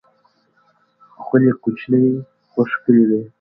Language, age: Pashto, 19-29